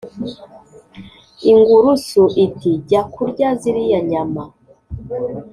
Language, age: Kinyarwanda, 19-29